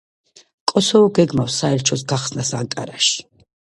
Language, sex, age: Georgian, female, 50-59